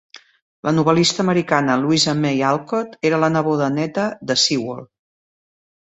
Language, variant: Catalan, Central